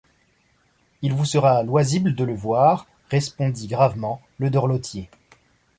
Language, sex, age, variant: French, male, 19-29, Français de métropole